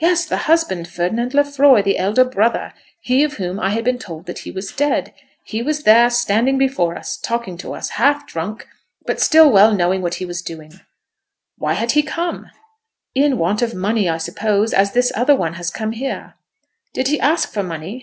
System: none